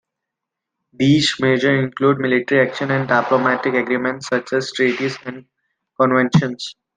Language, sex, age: English, male, 19-29